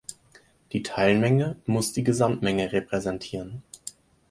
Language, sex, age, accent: German, male, 19-29, Deutschland Deutsch